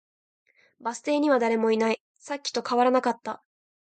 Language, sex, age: Japanese, female, 19-29